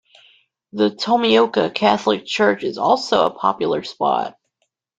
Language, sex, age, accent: English, female, 19-29, United States English